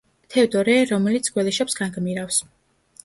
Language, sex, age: Georgian, female, under 19